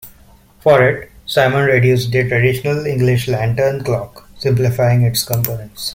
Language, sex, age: English, male, 19-29